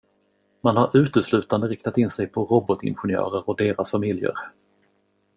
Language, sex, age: Swedish, male, 30-39